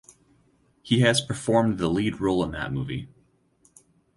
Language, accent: English, United States English